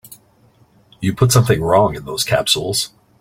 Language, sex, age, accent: English, male, 40-49, United States English